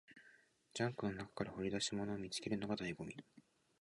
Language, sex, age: Japanese, male, 19-29